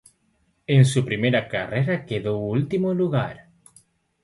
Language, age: Spanish, 19-29